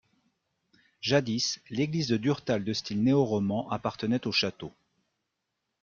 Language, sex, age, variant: French, male, 40-49, Français de métropole